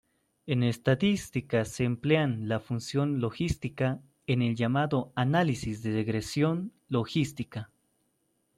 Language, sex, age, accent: Spanish, male, 19-29, Andino-Pacífico: Colombia, Perú, Ecuador, oeste de Bolivia y Venezuela andina